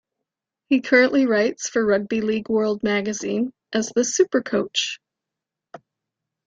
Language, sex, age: English, female, 50-59